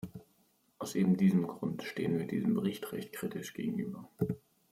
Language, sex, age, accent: German, male, 30-39, Deutschland Deutsch